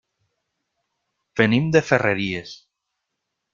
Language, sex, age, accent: Catalan, male, 40-49, valencià